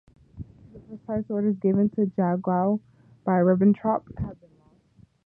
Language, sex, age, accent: English, female, 19-29, United States English